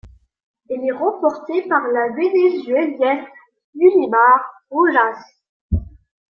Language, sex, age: French, female, 19-29